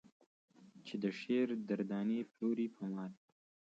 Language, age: Pashto, 30-39